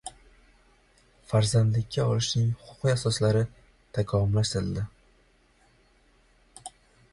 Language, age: Uzbek, 19-29